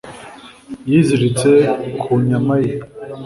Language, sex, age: Kinyarwanda, male, 19-29